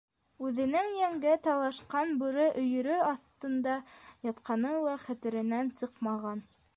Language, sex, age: Bashkir, female, under 19